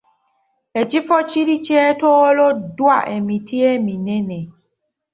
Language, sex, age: Ganda, female, 19-29